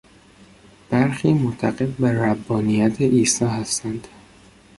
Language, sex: Persian, male